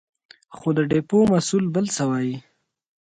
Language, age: Pashto, 19-29